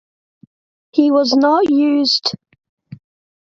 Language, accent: English, Scottish English